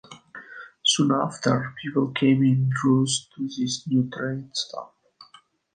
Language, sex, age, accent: English, male, 19-29, United States English